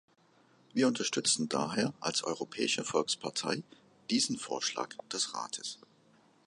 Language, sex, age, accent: German, male, 50-59, Deutschland Deutsch